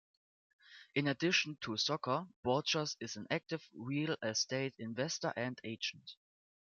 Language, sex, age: English, male, under 19